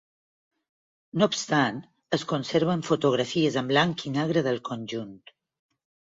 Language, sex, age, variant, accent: Catalan, female, 60-69, Balear, balear